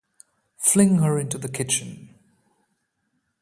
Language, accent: English, India and South Asia (India, Pakistan, Sri Lanka)